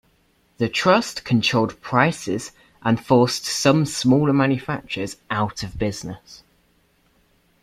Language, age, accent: English, under 19, England English